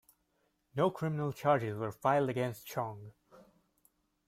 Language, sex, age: English, male, under 19